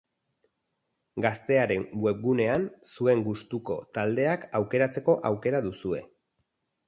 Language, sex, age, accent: Basque, male, 40-49, Erdialdekoa edo Nafarra (Gipuzkoa, Nafarroa)